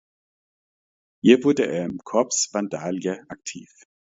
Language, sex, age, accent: German, male, 50-59, Deutschland Deutsch